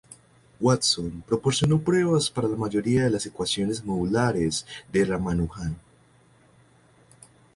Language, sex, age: Spanish, male, under 19